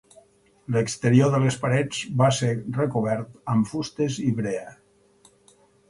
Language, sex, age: Catalan, male, 60-69